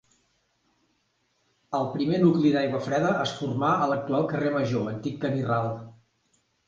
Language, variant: Catalan, Central